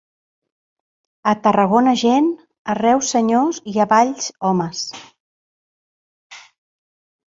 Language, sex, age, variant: Catalan, female, 50-59, Central